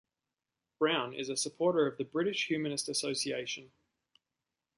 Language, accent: English, Australian English